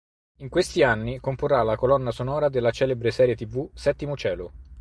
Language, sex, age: Italian, male, 30-39